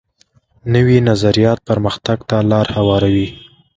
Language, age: Pashto, 19-29